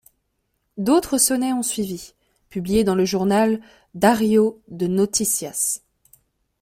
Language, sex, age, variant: French, female, 19-29, Français de métropole